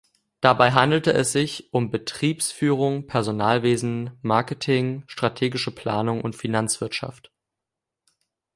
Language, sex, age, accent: German, male, under 19, Deutschland Deutsch